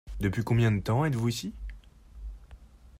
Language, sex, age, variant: French, male, 19-29, Français de métropole